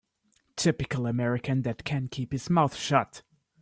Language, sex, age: English, male, 19-29